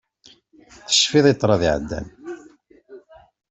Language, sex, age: Kabyle, male, 50-59